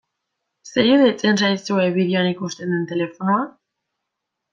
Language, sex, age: Basque, female, 19-29